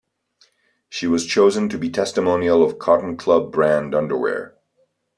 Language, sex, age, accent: English, male, 30-39, United States English